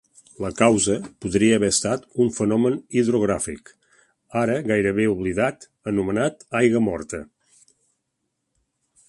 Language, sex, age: Catalan, male, 60-69